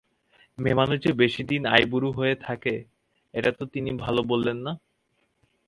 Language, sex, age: Bengali, male, 19-29